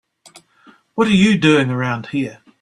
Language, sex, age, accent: English, male, 60-69, New Zealand English